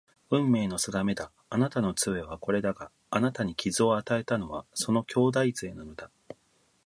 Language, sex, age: Japanese, male, 40-49